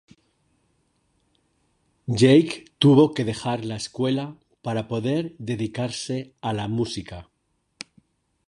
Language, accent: Spanish, España: Centro-Sur peninsular (Madrid, Toledo, Castilla-La Mancha)